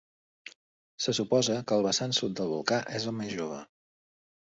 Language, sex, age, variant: Catalan, male, 40-49, Central